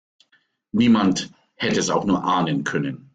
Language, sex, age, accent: German, male, 50-59, Deutschland Deutsch